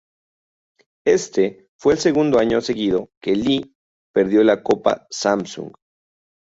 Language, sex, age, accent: Spanish, male, 19-29, México